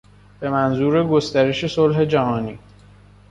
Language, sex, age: Persian, male, 19-29